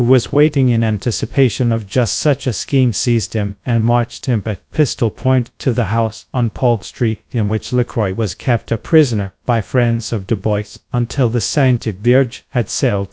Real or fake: fake